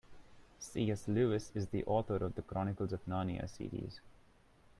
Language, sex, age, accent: English, male, 19-29, India and South Asia (India, Pakistan, Sri Lanka)